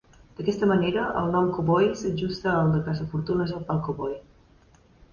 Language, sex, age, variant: Catalan, female, 19-29, Central